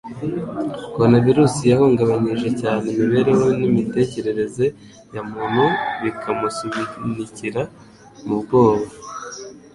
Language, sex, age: Kinyarwanda, male, 30-39